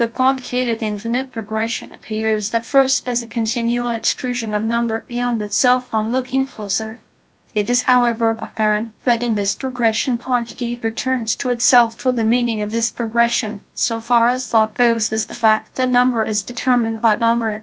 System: TTS, GlowTTS